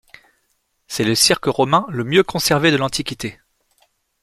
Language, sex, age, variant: French, male, 30-39, Français de métropole